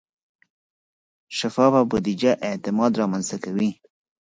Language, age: Pashto, 30-39